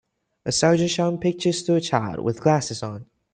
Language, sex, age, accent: English, male, 19-29, England English